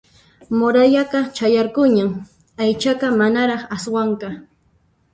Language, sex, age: Puno Quechua, female, 19-29